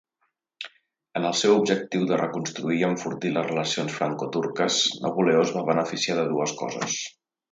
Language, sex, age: Catalan, male, 40-49